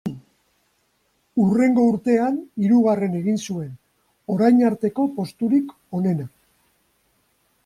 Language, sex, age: Basque, male, 50-59